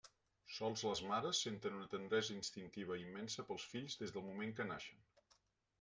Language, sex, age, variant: Catalan, male, 40-49, Central